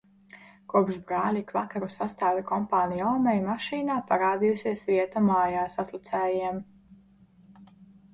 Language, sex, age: Latvian, female, 19-29